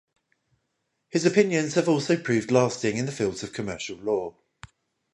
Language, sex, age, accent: English, male, 30-39, England English